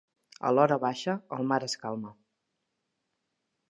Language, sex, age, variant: Catalan, female, 40-49, Central